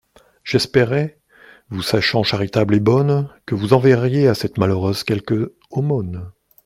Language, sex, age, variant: French, male, 60-69, Français de métropole